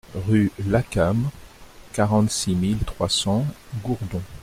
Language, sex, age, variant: French, male, 60-69, Français de métropole